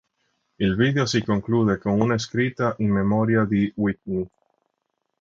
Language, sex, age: Italian, male, 30-39